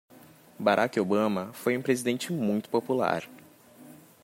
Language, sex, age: Portuguese, male, 19-29